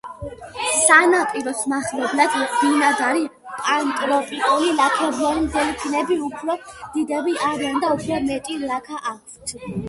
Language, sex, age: Georgian, female, under 19